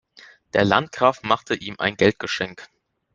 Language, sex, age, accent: German, male, under 19, Deutschland Deutsch